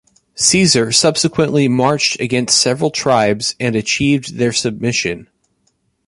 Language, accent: English, United States English